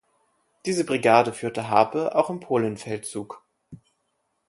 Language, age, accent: German, 19-29, Deutschland Deutsch